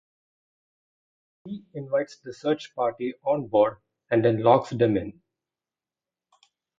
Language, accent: English, India and South Asia (India, Pakistan, Sri Lanka)